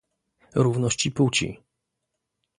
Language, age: Polish, 30-39